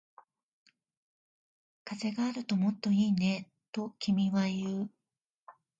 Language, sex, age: Japanese, female, 40-49